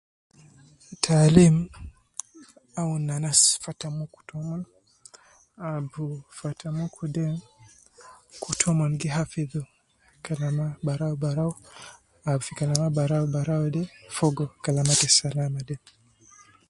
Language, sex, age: Nubi, male, 19-29